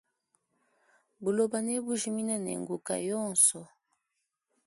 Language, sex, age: Luba-Lulua, female, 19-29